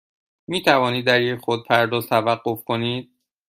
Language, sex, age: Persian, male, 30-39